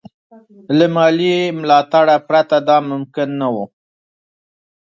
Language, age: Pashto, 30-39